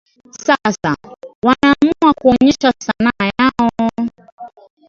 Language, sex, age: Swahili, female, 30-39